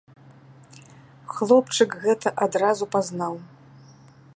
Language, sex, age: Belarusian, female, 60-69